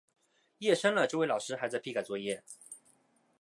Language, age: Chinese, 19-29